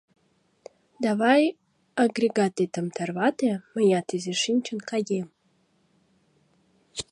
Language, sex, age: Mari, female, 19-29